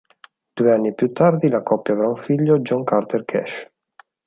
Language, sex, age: Italian, male, 19-29